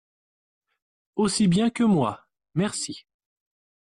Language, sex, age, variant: French, male, 40-49, Français de métropole